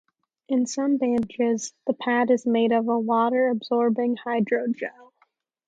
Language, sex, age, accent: English, female, under 19, United States English